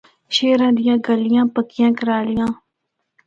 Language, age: Northern Hindko, 19-29